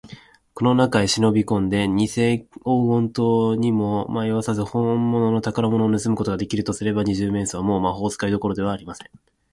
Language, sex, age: Japanese, male, 19-29